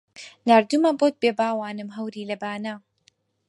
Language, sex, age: Central Kurdish, female, 19-29